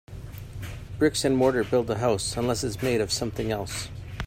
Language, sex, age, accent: English, male, 50-59, Canadian English